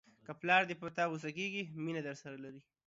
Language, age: Pashto, 19-29